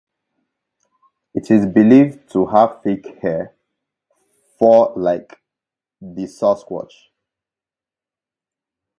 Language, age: English, 19-29